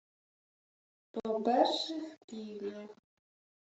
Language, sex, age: Ukrainian, female, 19-29